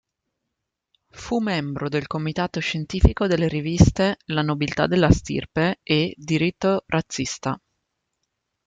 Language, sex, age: Italian, female, 40-49